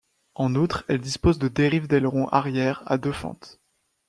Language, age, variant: French, 19-29, Français de métropole